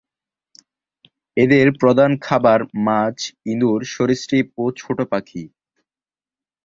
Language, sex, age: Bengali, male, under 19